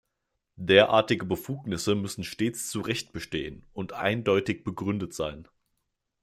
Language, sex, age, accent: German, male, 19-29, Deutschland Deutsch